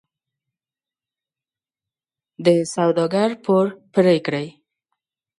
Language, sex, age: Pashto, female, 30-39